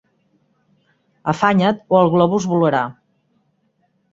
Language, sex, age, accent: Catalan, female, 40-49, Garrotxi